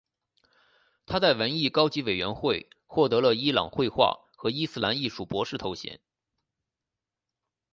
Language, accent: Chinese, 出生地：山东省